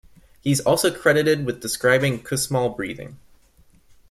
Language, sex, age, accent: English, male, 19-29, United States English